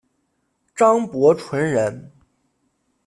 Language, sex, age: Chinese, male, 19-29